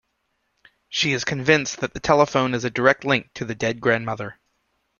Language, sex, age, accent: English, male, 30-39, United States English